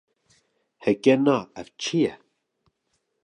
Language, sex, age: Kurdish, male, 30-39